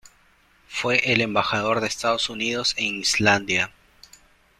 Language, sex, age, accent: Spanish, male, 19-29, Andino-Pacífico: Colombia, Perú, Ecuador, oeste de Bolivia y Venezuela andina